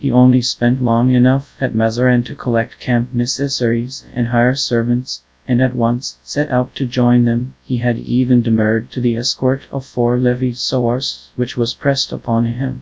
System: TTS, FastPitch